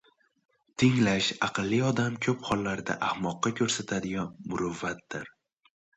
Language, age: Uzbek, 19-29